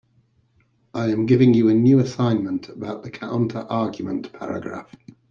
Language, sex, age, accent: English, male, 50-59, England English